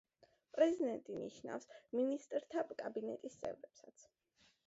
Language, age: Georgian, under 19